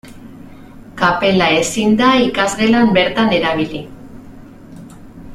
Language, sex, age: Basque, female, 40-49